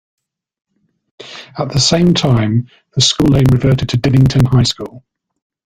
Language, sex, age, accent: English, male, 60-69, England English